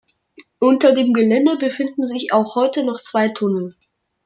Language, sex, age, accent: German, male, under 19, Deutschland Deutsch